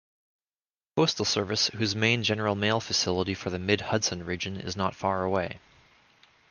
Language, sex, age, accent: English, male, 30-39, United States English